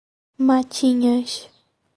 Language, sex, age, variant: Portuguese, female, 19-29, Portuguese (Brasil)